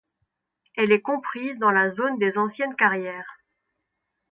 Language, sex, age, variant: French, female, 19-29, Français de métropole